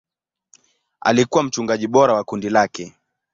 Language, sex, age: Swahili, male, 19-29